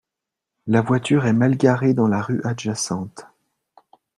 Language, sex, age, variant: French, male, 40-49, Français de métropole